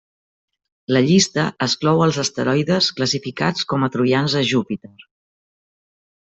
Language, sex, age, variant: Catalan, female, 50-59, Central